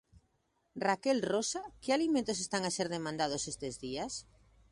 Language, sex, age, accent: Galician, female, 30-39, Normativo (estándar)